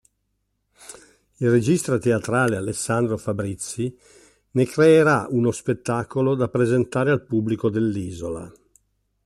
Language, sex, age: Italian, male, 60-69